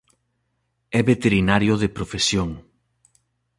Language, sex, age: Galician, male, 40-49